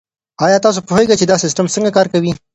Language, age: Pashto, 19-29